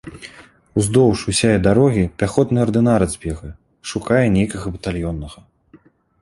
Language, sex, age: Belarusian, male, 19-29